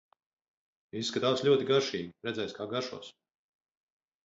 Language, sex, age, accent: Latvian, male, 50-59, Vidus dialekts